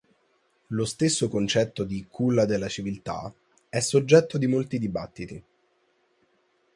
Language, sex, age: Italian, male, under 19